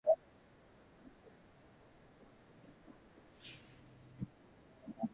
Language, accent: English, India and South Asia (India, Pakistan, Sri Lanka)